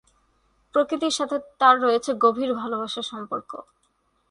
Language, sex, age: Bengali, female, 19-29